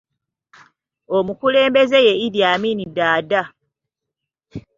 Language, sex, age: Ganda, female, 30-39